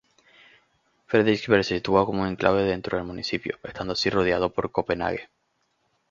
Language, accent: Spanish, Caribe: Cuba, Venezuela, Puerto Rico, República Dominicana, Panamá, Colombia caribeña, México caribeño, Costa del golfo de México